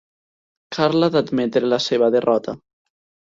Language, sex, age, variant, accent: Catalan, male, under 19, Nord-Occidental, Tortosí